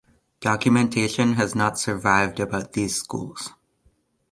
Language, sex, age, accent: English, male, 19-29, United States English